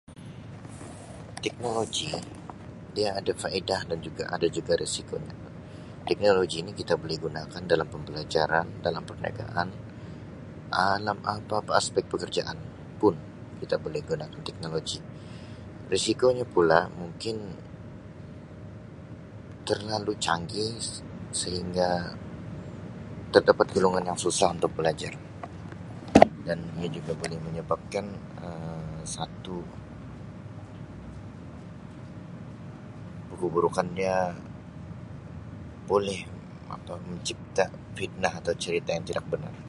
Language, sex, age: Sabah Malay, male, 19-29